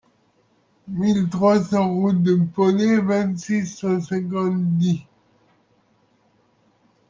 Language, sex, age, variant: French, male, 30-39, Français de métropole